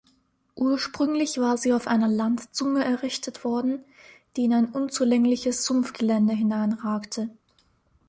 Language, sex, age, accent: German, female, 19-29, Österreichisches Deutsch